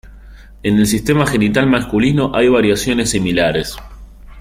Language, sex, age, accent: Spanish, male, 19-29, Rioplatense: Argentina, Uruguay, este de Bolivia, Paraguay